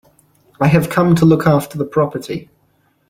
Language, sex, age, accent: English, male, 19-29, England English